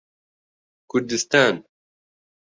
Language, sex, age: Central Kurdish, male, 19-29